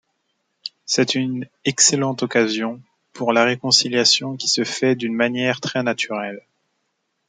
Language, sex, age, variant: French, male, under 19, Français de métropole